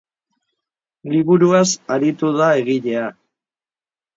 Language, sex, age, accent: Basque, female, 50-59, Mendebalekoa (Araba, Bizkaia, Gipuzkoako mendebaleko herri batzuk)